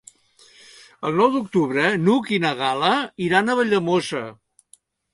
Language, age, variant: Catalan, 60-69, Central